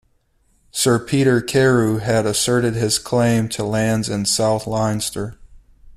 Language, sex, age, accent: English, male, 19-29, United States English